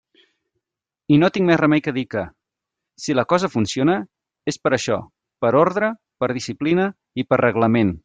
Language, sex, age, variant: Catalan, male, 30-39, Central